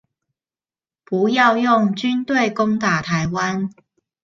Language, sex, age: Chinese, female, 30-39